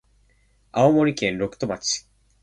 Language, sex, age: Japanese, male, 19-29